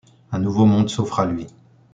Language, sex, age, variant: French, male, 30-39, Français de métropole